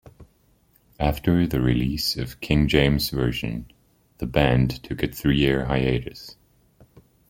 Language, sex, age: English, male, 30-39